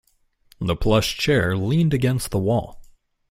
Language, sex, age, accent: English, male, 19-29, United States English